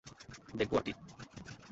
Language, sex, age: Bengali, male, 19-29